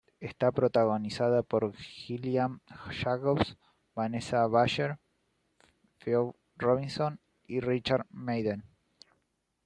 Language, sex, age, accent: Spanish, male, 19-29, Rioplatense: Argentina, Uruguay, este de Bolivia, Paraguay